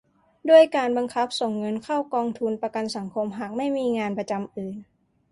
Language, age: Thai, 19-29